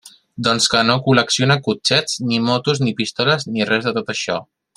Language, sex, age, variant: Catalan, male, 19-29, Central